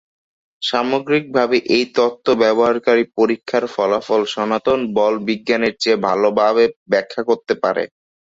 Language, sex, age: Bengali, male, under 19